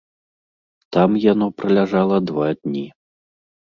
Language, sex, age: Belarusian, male, 40-49